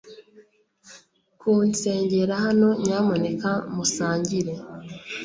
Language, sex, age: Kinyarwanda, female, 19-29